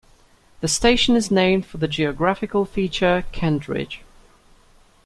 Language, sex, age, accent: English, male, 19-29, England English